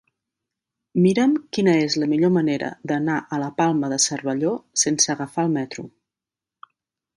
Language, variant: Catalan, Central